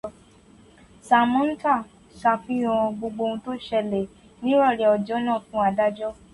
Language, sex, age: Yoruba, female, 19-29